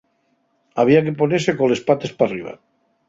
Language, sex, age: Asturian, male, 50-59